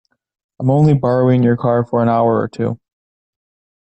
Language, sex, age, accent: English, male, 19-29, United States English